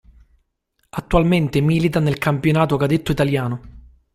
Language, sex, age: Italian, male, 30-39